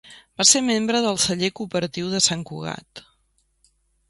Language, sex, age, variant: Catalan, female, 40-49, Central